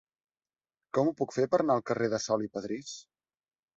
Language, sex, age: Catalan, male, 19-29